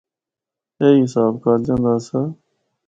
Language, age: Northern Hindko, 30-39